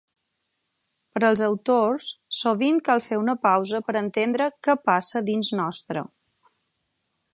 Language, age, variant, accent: Catalan, 30-39, Balear, balear; Palma